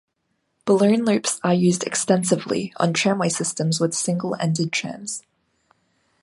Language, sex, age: English, female, 19-29